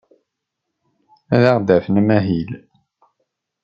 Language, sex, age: Kabyle, male, 30-39